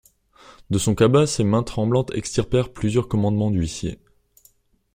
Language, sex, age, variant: French, male, 19-29, Français de métropole